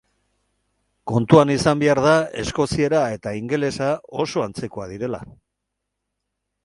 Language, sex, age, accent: Basque, male, 60-69, Mendebalekoa (Araba, Bizkaia, Gipuzkoako mendebaleko herri batzuk)